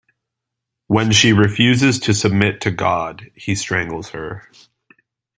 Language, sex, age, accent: English, male, 30-39, United States English